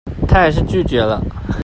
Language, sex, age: Chinese, male, 19-29